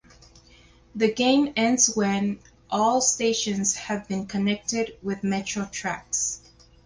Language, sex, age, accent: English, female, 40-49, United States English